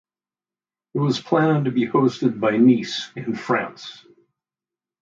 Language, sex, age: English, male, 60-69